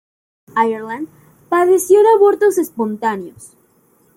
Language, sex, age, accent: Spanish, female, 19-29, México